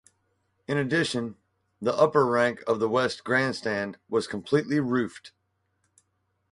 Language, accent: English, United States English